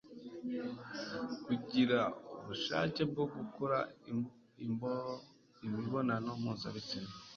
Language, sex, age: Kinyarwanda, male, 30-39